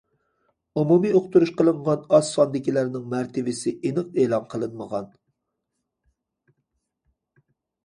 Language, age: Uyghur, 30-39